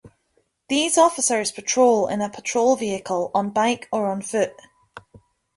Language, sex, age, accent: English, female, 19-29, Scottish English